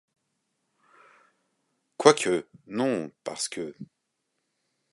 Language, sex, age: French, male, 40-49